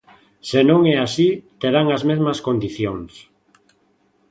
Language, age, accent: Galician, 40-49, Normativo (estándar)